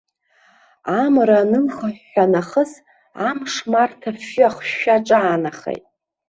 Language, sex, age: Abkhazian, female, 40-49